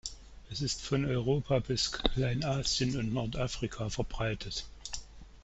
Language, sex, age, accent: German, male, 50-59, Deutschland Deutsch